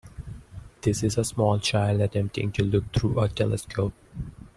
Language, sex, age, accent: English, male, 19-29, India and South Asia (India, Pakistan, Sri Lanka)